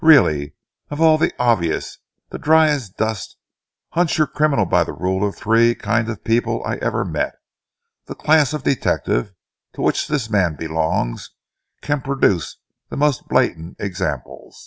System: none